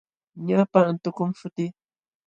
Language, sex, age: Jauja Wanca Quechua, female, 70-79